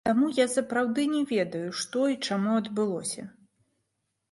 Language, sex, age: Belarusian, female, 30-39